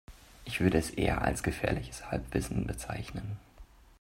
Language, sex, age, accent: German, male, 19-29, Deutschland Deutsch